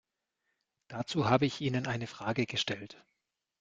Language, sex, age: German, male, 40-49